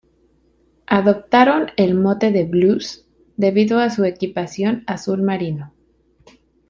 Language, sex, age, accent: Spanish, female, 30-39, México